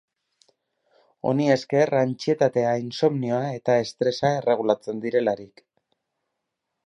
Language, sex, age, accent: Basque, male, 30-39, Mendebalekoa (Araba, Bizkaia, Gipuzkoako mendebaleko herri batzuk)